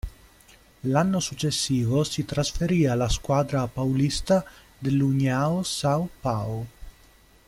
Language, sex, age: Italian, male, 30-39